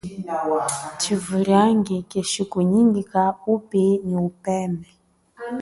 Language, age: Chokwe, 40-49